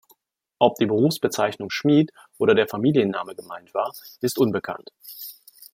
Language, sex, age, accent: German, male, 30-39, Deutschland Deutsch